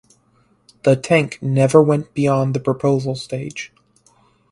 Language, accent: English, United States English